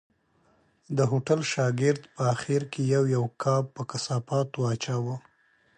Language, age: Pashto, 30-39